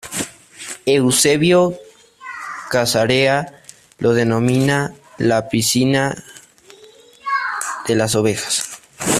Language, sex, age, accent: Spanish, male, under 19, México